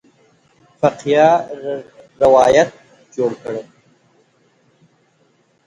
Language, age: Pashto, 19-29